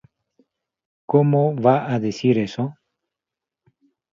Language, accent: Spanish, Rioplatense: Argentina, Uruguay, este de Bolivia, Paraguay